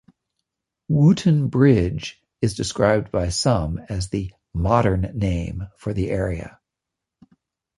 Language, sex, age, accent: English, male, 50-59, United States English